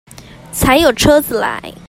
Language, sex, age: Chinese, female, 19-29